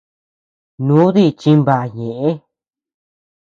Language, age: Tepeuxila Cuicatec, under 19